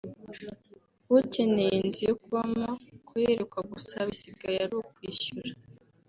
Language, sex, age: Kinyarwanda, female, 19-29